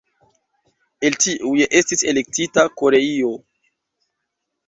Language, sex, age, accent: Esperanto, male, 19-29, Internacia